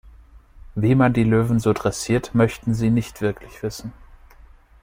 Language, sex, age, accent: German, male, 19-29, Deutschland Deutsch